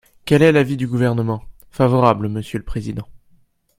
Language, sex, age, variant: French, male, under 19, Français de métropole